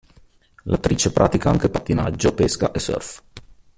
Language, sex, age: Italian, male, 40-49